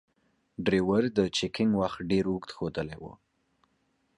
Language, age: Pashto, 19-29